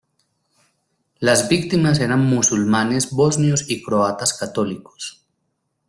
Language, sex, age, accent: Spanish, male, 40-49, Andino-Pacífico: Colombia, Perú, Ecuador, oeste de Bolivia y Venezuela andina